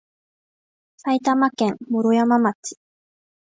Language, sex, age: Japanese, female, under 19